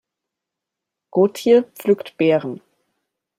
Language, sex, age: German, female, 40-49